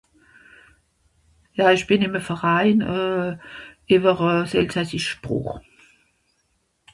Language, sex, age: Swiss German, female, 60-69